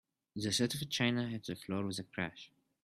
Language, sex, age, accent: English, male, 19-29, United States English